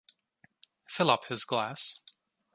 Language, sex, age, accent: English, male, 19-29, United States English